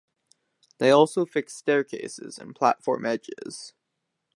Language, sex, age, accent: English, male, under 19, United States English